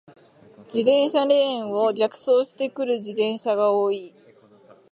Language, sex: Japanese, female